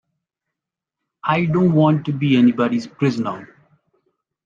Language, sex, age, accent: English, male, 30-39, India and South Asia (India, Pakistan, Sri Lanka)